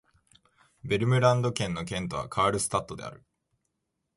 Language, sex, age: Japanese, male, 19-29